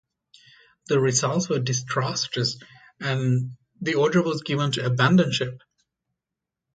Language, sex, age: English, male, 30-39